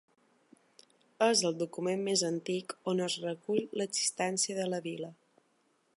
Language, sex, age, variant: Catalan, female, 30-39, Balear